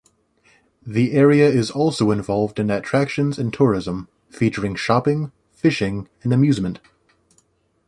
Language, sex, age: English, male, 19-29